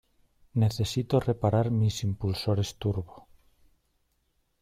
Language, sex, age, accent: Spanish, male, 40-49, España: Norte peninsular (Asturias, Castilla y León, Cantabria, País Vasco, Navarra, Aragón, La Rioja, Guadalajara, Cuenca)